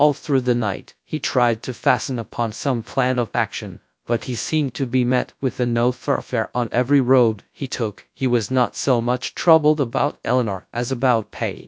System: TTS, GradTTS